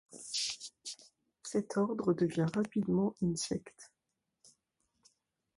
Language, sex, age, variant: French, female, 40-49, Français de métropole